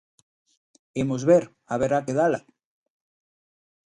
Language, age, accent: Galician, 19-29, Normativo (estándar)